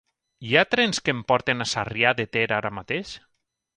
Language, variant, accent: Catalan, Valencià meridional, valencià